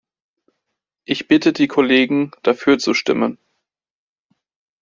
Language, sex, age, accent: German, male, 19-29, Deutschland Deutsch